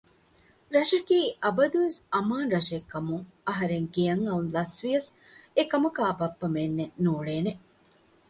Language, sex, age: Divehi, female, 40-49